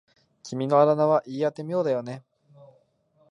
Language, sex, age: Japanese, male, 19-29